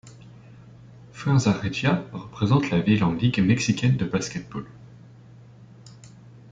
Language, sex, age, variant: French, male, 19-29, Français de métropole